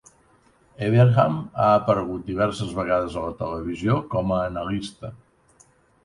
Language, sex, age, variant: Catalan, male, 60-69, Central